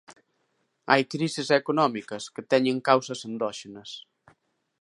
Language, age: Galician, 40-49